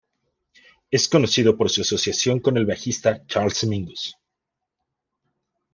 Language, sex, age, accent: Spanish, male, 30-39, México